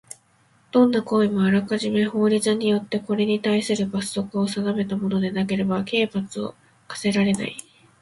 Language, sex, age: Japanese, female, 19-29